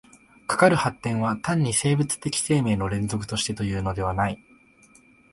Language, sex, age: Japanese, male, 19-29